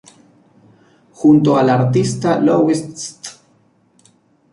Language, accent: Spanish, Rioplatense: Argentina, Uruguay, este de Bolivia, Paraguay